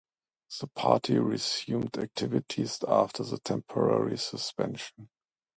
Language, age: English, 30-39